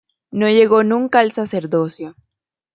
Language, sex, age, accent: Spanish, female, 19-29, Caribe: Cuba, Venezuela, Puerto Rico, República Dominicana, Panamá, Colombia caribeña, México caribeño, Costa del golfo de México